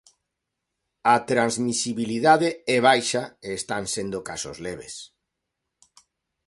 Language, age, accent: Galician, 40-49, Normativo (estándar)